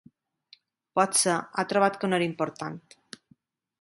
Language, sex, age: Catalan, female, 40-49